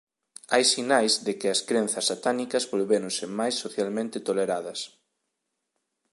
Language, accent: Galician, Oriental (común en zona oriental)